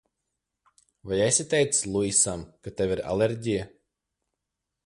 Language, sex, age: Latvian, male, 19-29